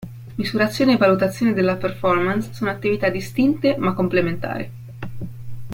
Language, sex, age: Italian, female, 19-29